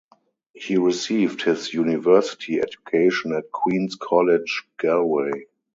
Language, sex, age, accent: English, male, 50-59, German English